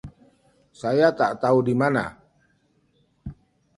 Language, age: Indonesian, 50-59